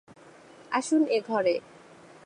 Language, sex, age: Bengali, female, 19-29